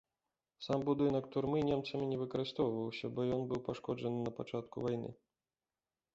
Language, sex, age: Belarusian, male, 30-39